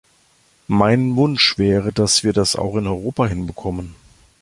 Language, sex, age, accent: German, male, 50-59, Deutschland Deutsch